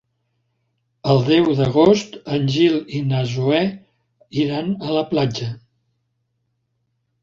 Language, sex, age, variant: Catalan, male, 70-79, Central